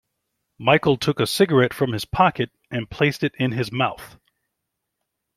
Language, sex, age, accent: English, male, 50-59, United States English